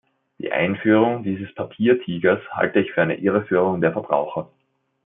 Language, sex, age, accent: German, male, 19-29, Österreichisches Deutsch